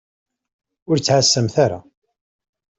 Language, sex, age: Kabyle, male, 50-59